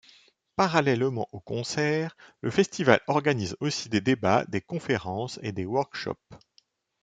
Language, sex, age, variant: French, male, 50-59, Français de métropole